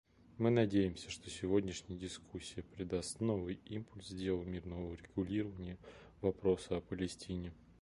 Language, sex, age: Russian, male, 30-39